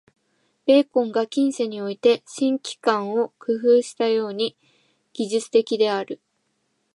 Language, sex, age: Japanese, female, 19-29